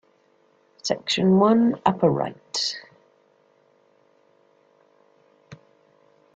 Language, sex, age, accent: English, female, 40-49, England English